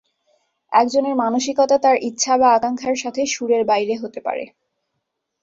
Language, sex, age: Bengali, female, 19-29